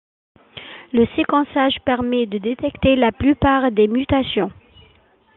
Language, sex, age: French, female, 40-49